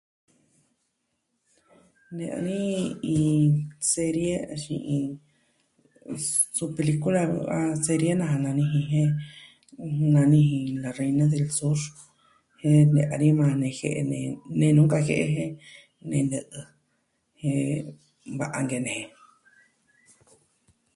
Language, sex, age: Southwestern Tlaxiaco Mixtec, female, 40-49